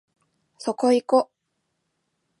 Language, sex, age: Japanese, female, 19-29